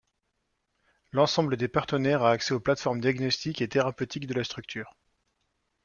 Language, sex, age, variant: French, male, 30-39, Français de métropole